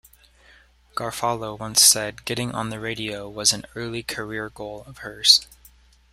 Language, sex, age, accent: English, male, 19-29, United States English